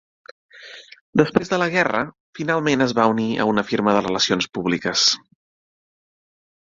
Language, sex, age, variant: Catalan, male, 30-39, Central